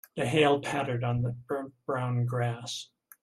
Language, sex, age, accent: English, male, 70-79, United States English